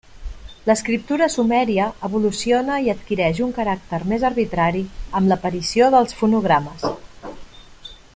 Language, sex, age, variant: Catalan, female, 40-49, Central